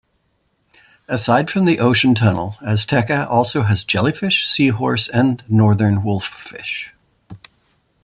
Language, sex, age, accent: English, male, 50-59, Canadian English